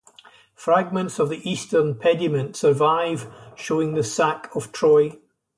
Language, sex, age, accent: English, male, 70-79, Scottish English